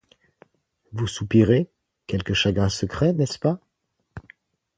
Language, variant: French, Français de métropole